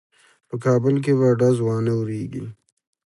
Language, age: Pashto, 30-39